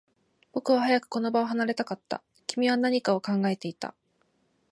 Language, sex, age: Japanese, female, 19-29